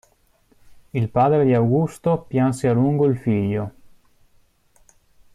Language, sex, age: Italian, male, 30-39